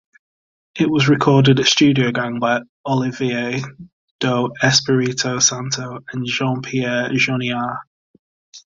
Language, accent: English, England English